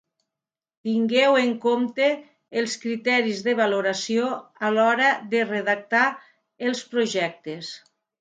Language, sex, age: Catalan, female, 50-59